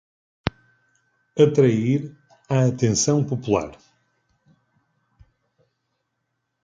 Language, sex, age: Portuguese, male, 40-49